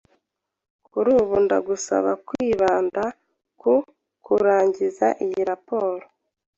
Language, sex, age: Kinyarwanda, female, 30-39